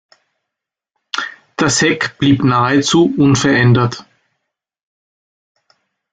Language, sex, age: German, male, 30-39